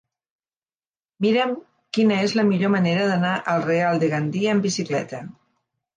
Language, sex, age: Catalan, female, 50-59